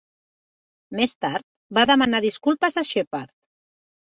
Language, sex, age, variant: Catalan, female, 40-49, Central